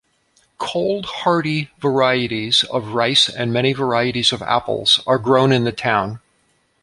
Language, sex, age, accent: English, male, 50-59, United States English